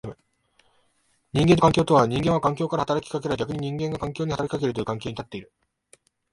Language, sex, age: Japanese, male, 19-29